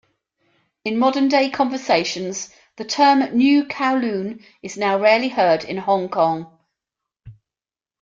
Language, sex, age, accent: English, female, 50-59, England English